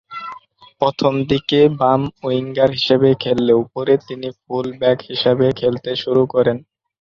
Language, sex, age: Bengali, male, 19-29